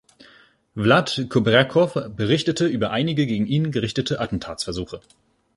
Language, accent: German, Deutschland Deutsch